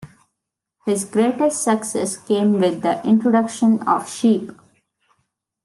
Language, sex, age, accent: English, female, 19-29, India and South Asia (India, Pakistan, Sri Lanka)